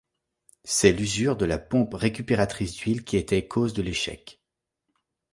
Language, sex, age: French, male, 30-39